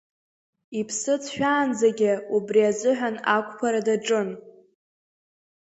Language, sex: Abkhazian, female